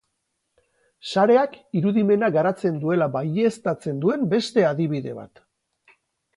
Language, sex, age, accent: Basque, male, 40-49, Mendebalekoa (Araba, Bizkaia, Gipuzkoako mendebaleko herri batzuk)